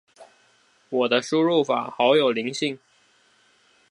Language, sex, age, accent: Chinese, male, 19-29, 出生地：臺北市; 出生地：新北市